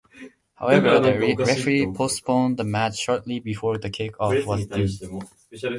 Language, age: English, under 19